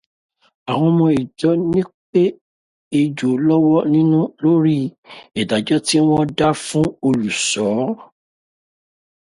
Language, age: Yoruba, 50-59